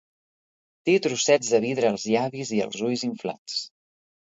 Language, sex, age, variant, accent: Catalan, male, 19-29, Central, central